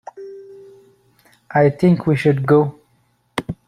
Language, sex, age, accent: English, male, 19-29, Canadian English